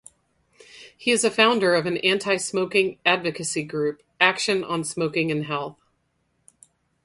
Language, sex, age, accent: English, female, 50-59, United States English